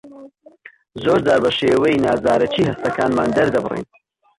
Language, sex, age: Central Kurdish, male, 30-39